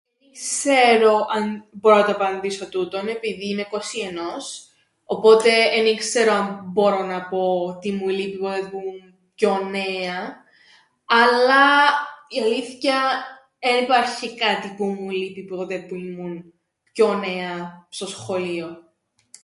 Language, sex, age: Greek, female, 19-29